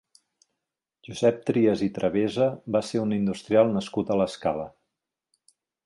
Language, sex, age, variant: Catalan, male, 40-49, Central